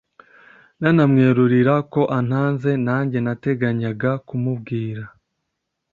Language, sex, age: Kinyarwanda, male, 19-29